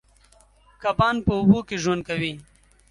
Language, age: Pashto, 19-29